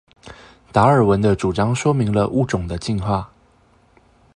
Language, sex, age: Chinese, male, 19-29